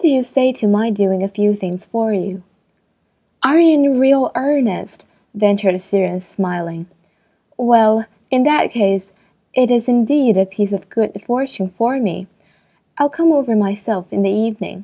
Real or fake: real